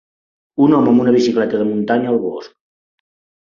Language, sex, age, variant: Catalan, male, 30-39, Central